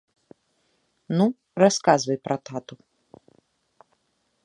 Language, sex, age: Belarusian, female, 30-39